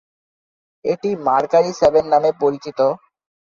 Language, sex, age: Bengali, male, 19-29